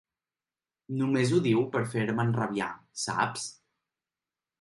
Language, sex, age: Catalan, male, 19-29